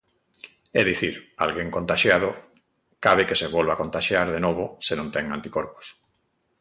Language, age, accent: Galician, 50-59, Atlántico (seseo e gheada)